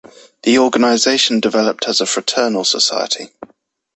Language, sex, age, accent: English, male, under 19, England English